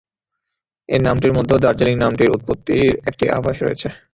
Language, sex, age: Bengali, male, 19-29